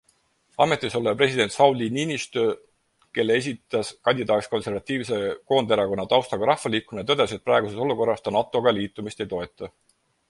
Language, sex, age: Estonian, male, 30-39